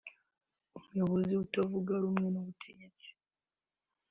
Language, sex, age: Kinyarwanda, male, 19-29